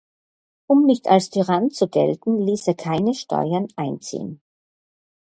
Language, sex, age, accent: German, female, 60-69, Österreichisches Deutsch